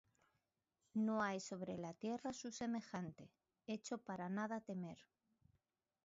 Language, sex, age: Spanish, female, 40-49